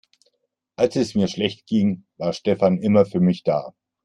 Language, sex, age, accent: German, male, 50-59, Deutschland Deutsch